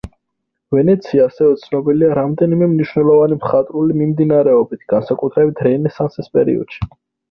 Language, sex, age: Georgian, male, 19-29